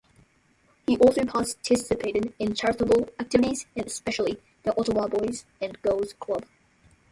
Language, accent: English, United States English